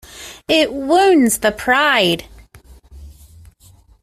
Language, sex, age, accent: English, female, 40-49, United States English